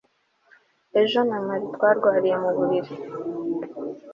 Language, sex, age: Kinyarwanda, female, 19-29